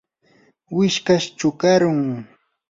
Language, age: Yanahuanca Pasco Quechua, 19-29